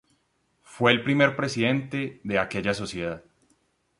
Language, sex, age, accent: Spanish, male, 19-29, Andino-Pacífico: Colombia, Perú, Ecuador, oeste de Bolivia y Venezuela andina